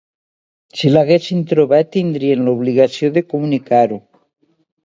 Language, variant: Catalan, Nord-Occidental